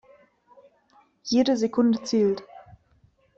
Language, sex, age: German, female, 19-29